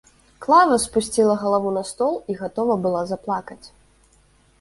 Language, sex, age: Belarusian, female, 19-29